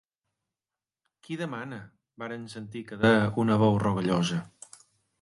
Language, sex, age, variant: Catalan, male, 40-49, Balear